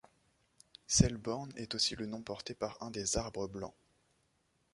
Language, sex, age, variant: French, male, 19-29, Français de métropole